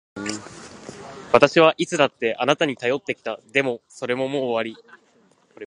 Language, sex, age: Japanese, male, 19-29